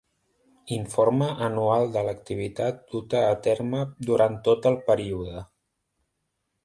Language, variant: Catalan, Central